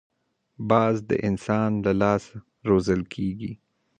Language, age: Pashto, 19-29